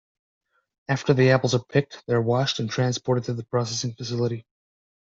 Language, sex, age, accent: English, male, 19-29, United States English